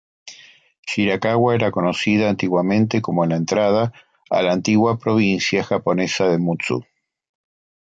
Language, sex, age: Spanish, male, 50-59